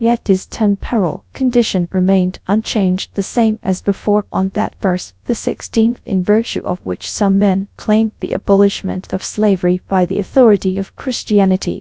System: TTS, GradTTS